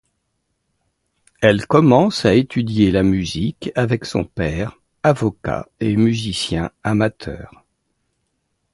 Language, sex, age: French, male, 60-69